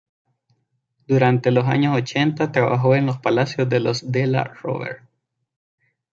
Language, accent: Spanish, América central